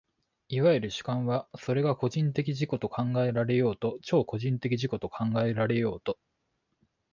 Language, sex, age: Japanese, male, 30-39